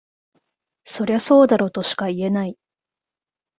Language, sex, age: Japanese, female, 19-29